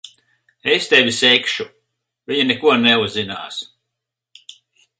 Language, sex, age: Latvian, male, 50-59